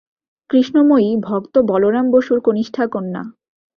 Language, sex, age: Bengali, female, 19-29